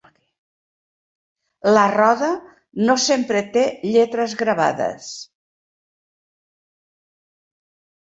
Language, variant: Catalan, Central